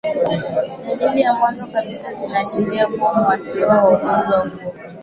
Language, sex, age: Swahili, female, 19-29